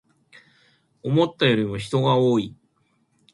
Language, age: Japanese, 60-69